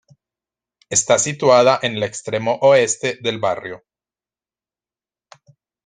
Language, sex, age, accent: Spanish, male, 40-49, Andino-Pacífico: Colombia, Perú, Ecuador, oeste de Bolivia y Venezuela andina